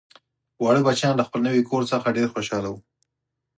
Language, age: Pashto, 30-39